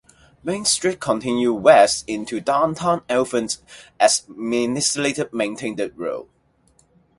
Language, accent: English, Hong Kong English